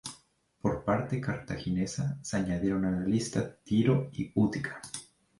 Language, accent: Spanish, México